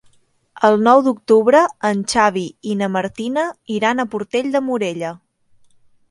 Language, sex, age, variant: Catalan, female, 19-29, Central